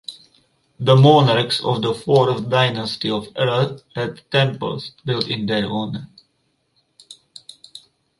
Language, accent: English, United States English; England English